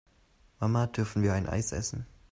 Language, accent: German, Deutschland Deutsch